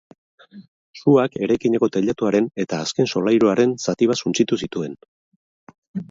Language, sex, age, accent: Basque, male, 40-49, Mendebalekoa (Araba, Bizkaia, Gipuzkoako mendebaleko herri batzuk)